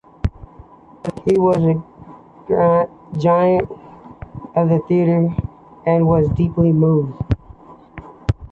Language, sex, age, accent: English, female, 30-39, United States English